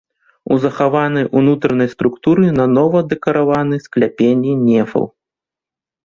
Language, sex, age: Belarusian, male, 30-39